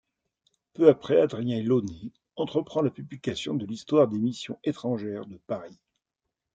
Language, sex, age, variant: French, male, 50-59, Français de métropole